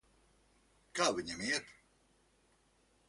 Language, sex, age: Latvian, male, 50-59